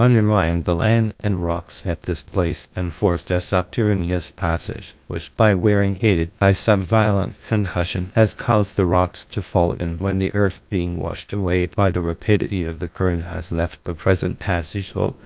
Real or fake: fake